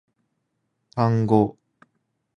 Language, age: Japanese, 19-29